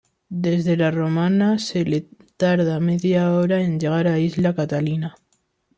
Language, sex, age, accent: Spanish, male, under 19, España: Centro-Sur peninsular (Madrid, Toledo, Castilla-La Mancha)